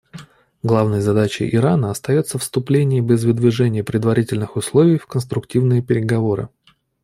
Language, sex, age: Russian, male, 30-39